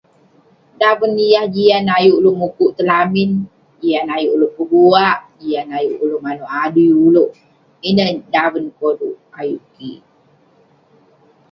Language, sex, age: Western Penan, female, 30-39